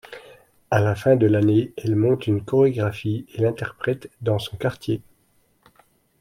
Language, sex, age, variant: French, male, 40-49, Français de métropole